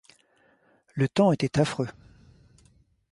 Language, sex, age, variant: French, male, 40-49, Français de métropole